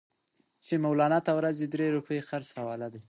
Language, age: Pashto, 19-29